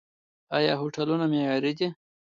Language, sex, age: Pashto, male, 30-39